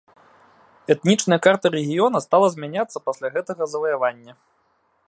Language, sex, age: Belarusian, male, 19-29